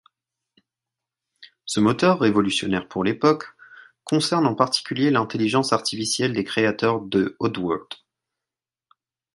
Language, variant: French, Français de métropole